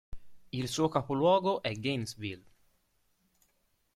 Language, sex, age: Italian, male, under 19